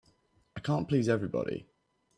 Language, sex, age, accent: English, male, 19-29, Welsh English